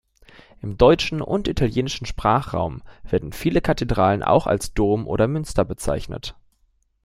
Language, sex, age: German, male, 19-29